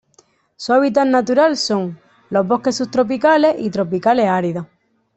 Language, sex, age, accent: Spanish, female, 19-29, España: Sur peninsular (Andalucia, Extremadura, Murcia)